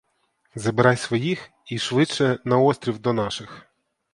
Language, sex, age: Ukrainian, male, 30-39